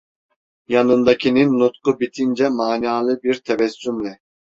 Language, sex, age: Turkish, male, 19-29